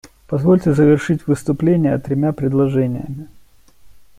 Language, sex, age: Russian, male, 40-49